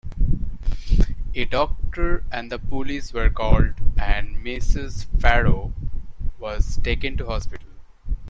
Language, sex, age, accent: English, male, 19-29, India and South Asia (India, Pakistan, Sri Lanka)